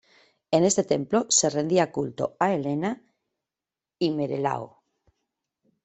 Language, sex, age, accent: Spanish, female, 50-59, España: Norte peninsular (Asturias, Castilla y León, Cantabria, País Vasco, Navarra, Aragón, La Rioja, Guadalajara, Cuenca)